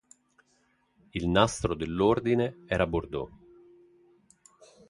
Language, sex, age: Italian, male, 40-49